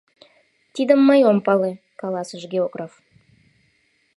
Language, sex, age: Mari, female, 19-29